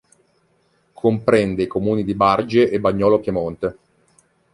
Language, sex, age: Italian, male, 30-39